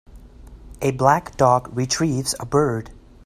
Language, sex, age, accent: English, male, 40-49, United States English